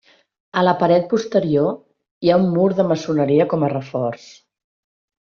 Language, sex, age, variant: Catalan, female, 40-49, Central